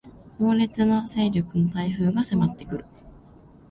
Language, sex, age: Japanese, female, 19-29